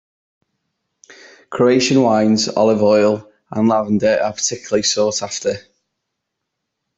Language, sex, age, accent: English, male, 19-29, Welsh English